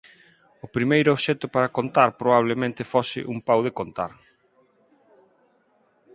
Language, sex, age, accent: Galician, male, 40-49, Neofalante